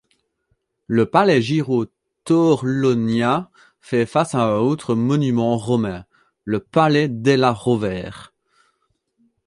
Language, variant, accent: French, Français d'Europe, Français de Belgique